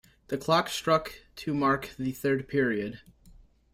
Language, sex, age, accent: English, male, 19-29, United States English